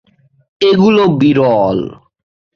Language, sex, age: Bengali, male, 19-29